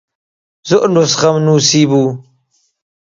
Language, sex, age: Central Kurdish, male, 19-29